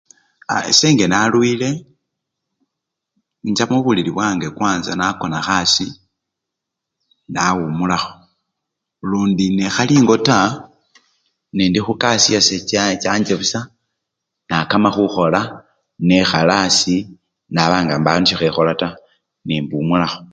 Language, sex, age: Luyia, male, 60-69